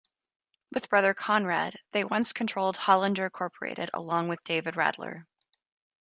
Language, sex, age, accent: English, female, 30-39, United States English